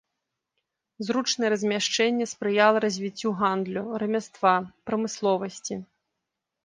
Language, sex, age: Belarusian, female, 19-29